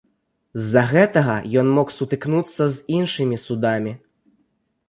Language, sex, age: Belarusian, male, 19-29